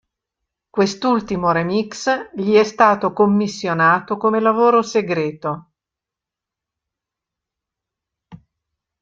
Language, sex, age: Italian, female, 70-79